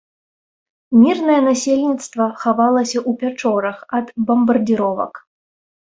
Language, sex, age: Belarusian, female, 30-39